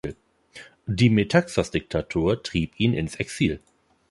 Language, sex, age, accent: German, male, 30-39, Deutschland Deutsch